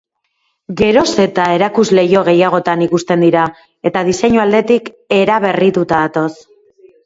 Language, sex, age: Basque, female, 30-39